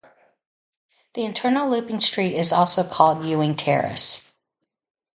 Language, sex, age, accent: English, female, 60-69, United States English